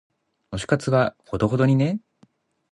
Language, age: Japanese, 30-39